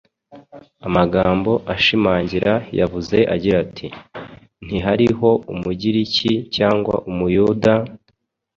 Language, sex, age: Kinyarwanda, male, 19-29